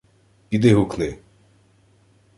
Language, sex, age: Ukrainian, male, 30-39